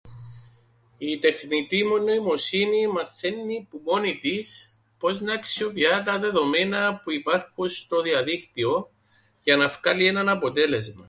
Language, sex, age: Greek, male, 40-49